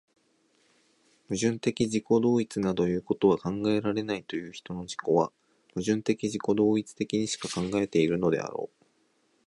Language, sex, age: Japanese, male, 19-29